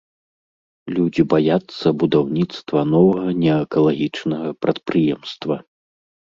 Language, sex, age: Belarusian, male, 40-49